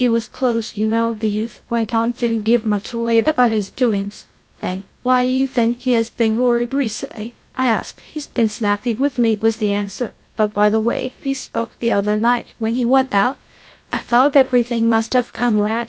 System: TTS, GlowTTS